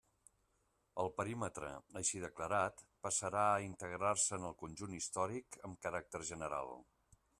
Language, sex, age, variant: Catalan, male, 50-59, Central